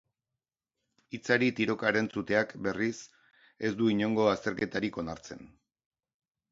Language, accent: Basque, Erdialdekoa edo Nafarra (Gipuzkoa, Nafarroa)